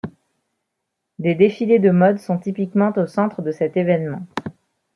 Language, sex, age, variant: French, female, 30-39, Français de métropole